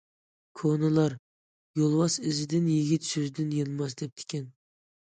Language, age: Uyghur, 19-29